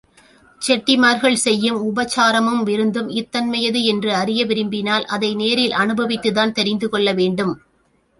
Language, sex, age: Tamil, female, 40-49